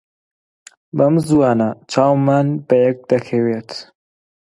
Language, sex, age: Central Kurdish, male, 19-29